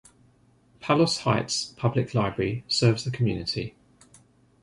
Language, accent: English, England English